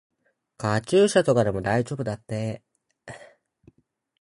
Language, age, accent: Japanese, under 19, 標準語